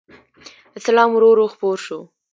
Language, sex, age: Pashto, female, 19-29